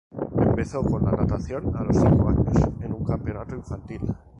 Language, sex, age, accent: Spanish, male, 40-49, España: Norte peninsular (Asturias, Castilla y León, Cantabria, País Vasco, Navarra, Aragón, La Rioja, Guadalajara, Cuenca)